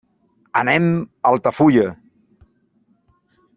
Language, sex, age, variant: Catalan, male, 40-49, Central